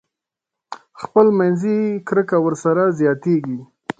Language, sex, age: Pashto, male, 30-39